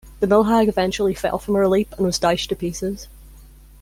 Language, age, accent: English, 19-29, Irish English